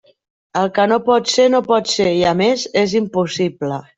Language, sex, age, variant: Catalan, female, 40-49, Central